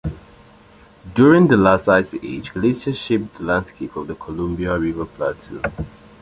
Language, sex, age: English, male, 19-29